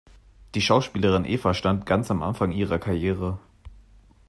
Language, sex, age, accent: German, male, 19-29, Deutschland Deutsch